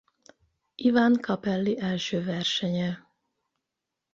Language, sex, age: Hungarian, female, 50-59